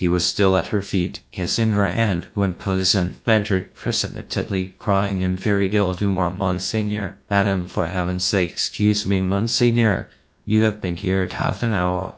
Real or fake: fake